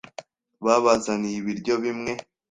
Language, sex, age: Kinyarwanda, male, under 19